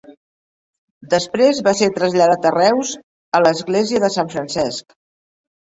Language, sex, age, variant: Catalan, female, 50-59, Central